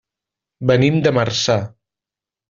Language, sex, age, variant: Catalan, male, 19-29, Central